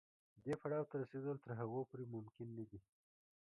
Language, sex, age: Pashto, male, 30-39